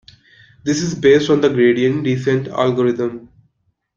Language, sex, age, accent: English, female, 19-29, India and South Asia (India, Pakistan, Sri Lanka)